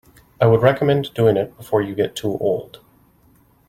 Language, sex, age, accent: English, male, 30-39, United States English